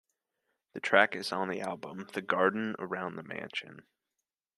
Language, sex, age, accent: English, male, 19-29, United States English